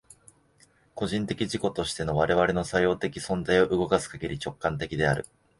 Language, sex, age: Japanese, male, 19-29